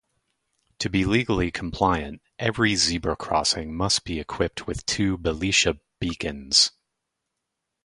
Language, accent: English, United States English